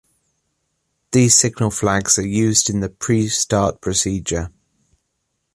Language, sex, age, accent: English, male, 30-39, England English